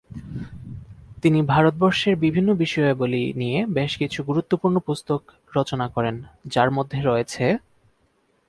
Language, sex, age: Bengali, male, 19-29